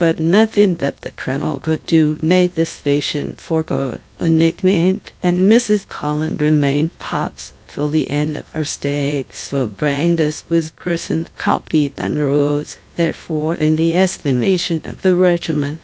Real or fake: fake